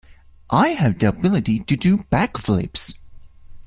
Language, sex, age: English, male, 19-29